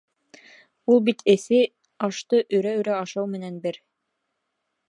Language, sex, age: Bashkir, female, 19-29